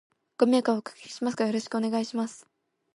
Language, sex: Japanese, female